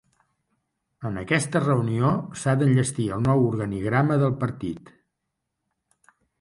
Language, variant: Catalan, Central